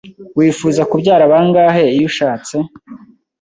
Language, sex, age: Kinyarwanda, male, 19-29